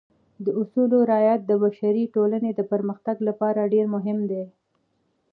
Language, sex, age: Pashto, female, 19-29